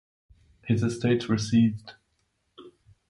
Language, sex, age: English, male, 19-29